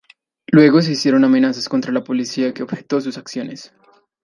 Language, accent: Spanish, Andino-Pacífico: Colombia, Perú, Ecuador, oeste de Bolivia y Venezuela andina